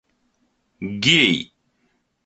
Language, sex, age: Russian, male, 30-39